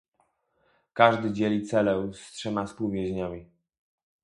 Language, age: Polish, 19-29